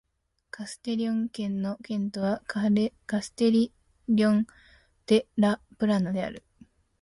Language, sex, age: Japanese, female, under 19